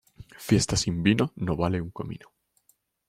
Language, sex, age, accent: Spanish, male, 19-29, España: Centro-Sur peninsular (Madrid, Toledo, Castilla-La Mancha)